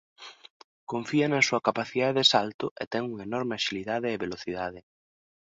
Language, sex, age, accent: Galician, male, 19-29, Normativo (estándar)